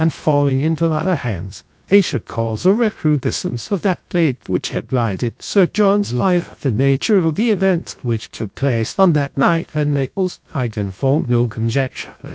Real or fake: fake